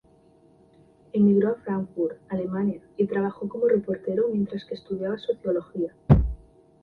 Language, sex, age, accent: Spanish, female, under 19, España: Norte peninsular (Asturias, Castilla y León, Cantabria, País Vasco, Navarra, Aragón, La Rioja, Guadalajara, Cuenca)